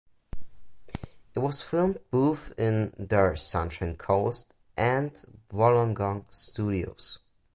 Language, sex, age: English, male, under 19